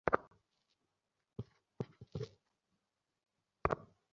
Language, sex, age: Bengali, male, 19-29